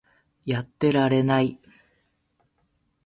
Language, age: Japanese, 50-59